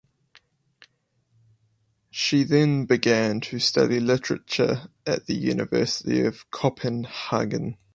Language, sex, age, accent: English, male, 19-29, New Zealand English